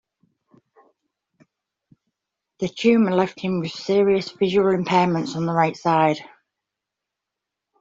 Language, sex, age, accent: English, female, 40-49, England English